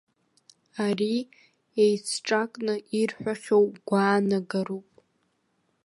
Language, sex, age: Abkhazian, female, under 19